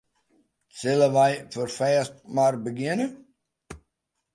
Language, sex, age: Western Frisian, male, 60-69